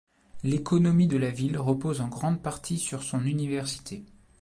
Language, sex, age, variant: French, male, 19-29, Français de métropole